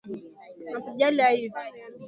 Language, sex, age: Swahili, female, 19-29